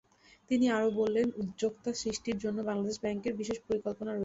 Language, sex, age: Bengali, female, 19-29